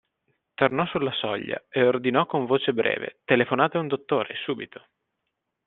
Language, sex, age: Italian, male, 19-29